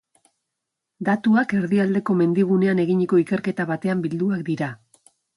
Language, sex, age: Basque, female, 40-49